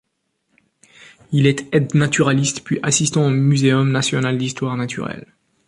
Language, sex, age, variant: French, male, 19-29, Français du nord de l'Afrique